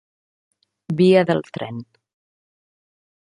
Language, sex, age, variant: Catalan, female, 30-39, Central